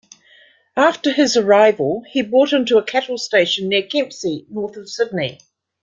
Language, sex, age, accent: English, female, 60-69, New Zealand English